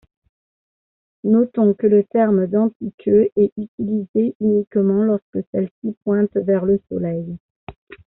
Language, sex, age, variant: French, female, 40-49, Français de métropole